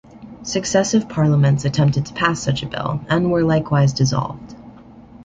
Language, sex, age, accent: English, male, under 19, United States English